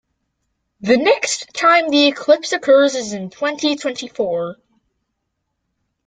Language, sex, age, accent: English, male, under 19, United States English